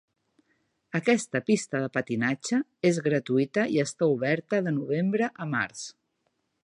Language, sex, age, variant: Catalan, female, 50-59, Central